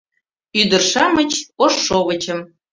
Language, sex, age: Mari, female, 40-49